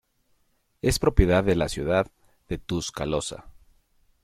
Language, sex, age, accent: Spanish, male, 19-29, México